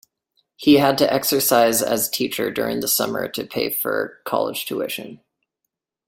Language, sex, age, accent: English, male, 19-29, United States English